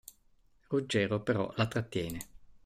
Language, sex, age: Italian, male, 50-59